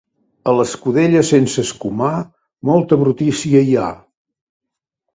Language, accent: Catalan, gironí